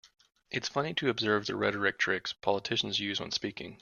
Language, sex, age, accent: English, male, 30-39, United States English